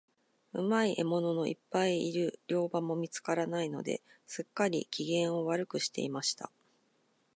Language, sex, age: Japanese, female, 40-49